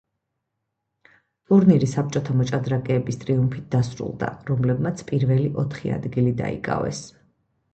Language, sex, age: Georgian, female, 30-39